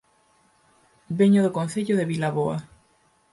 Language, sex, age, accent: Galician, female, 19-29, Normativo (estándar)